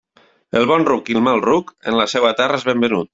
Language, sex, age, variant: Catalan, male, 40-49, Nord-Occidental